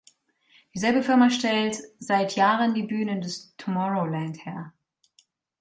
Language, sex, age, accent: German, female, 30-39, Deutschland Deutsch